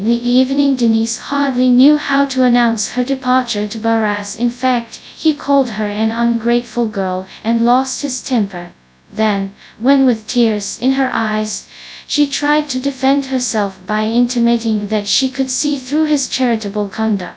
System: TTS, FastPitch